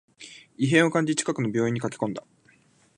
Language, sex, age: Japanese, male, 19-29